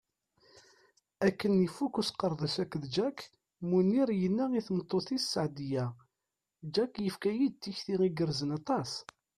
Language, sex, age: Kabyle, male, 30-39